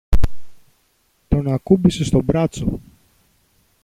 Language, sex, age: Greek, male, 30-39